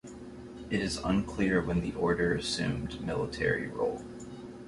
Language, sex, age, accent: English, male, 19-29, United States English